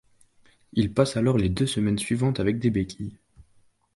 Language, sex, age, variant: French, male, 19-29, Français de métropole